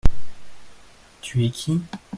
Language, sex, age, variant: French, male, 30-39, Français de métropole